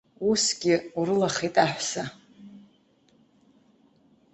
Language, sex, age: Abkhazian, female, 50-59